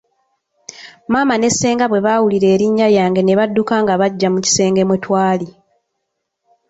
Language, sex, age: Ganda, female, 19-29